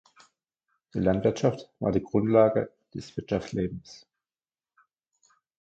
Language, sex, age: German, male, 50-59